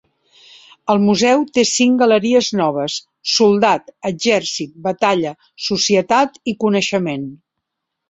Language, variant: Catalan, Central